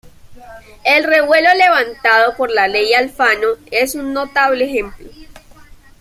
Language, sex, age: Spanish, female, 19-29